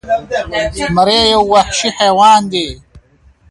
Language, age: Pashto, under 19